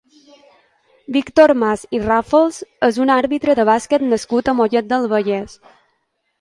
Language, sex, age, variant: Catalan, female, 19-29, Balear